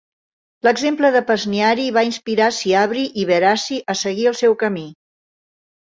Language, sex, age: Catalan, female, 60-69